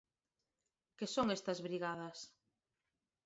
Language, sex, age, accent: Galician, female, 50-59, Normativo (estándar)